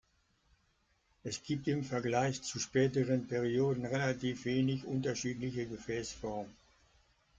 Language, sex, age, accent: German, male, 70-79, Deutschland Deutsch